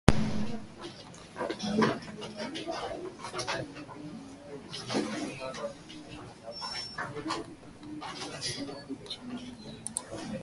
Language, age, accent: English, 19-29, United States English